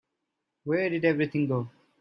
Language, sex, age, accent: English, male, under 19, India and South Asia (India, Pakistan, Sri Lanka)